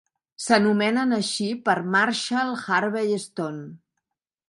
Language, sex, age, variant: Catalan, female, 60-69, Central